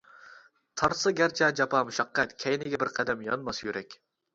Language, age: Uyghur, 19-29